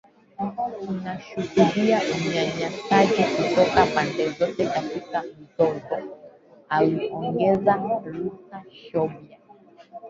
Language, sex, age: Swahili, female, 19-29